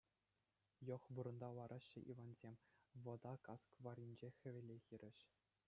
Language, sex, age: Chuvash, male, under 19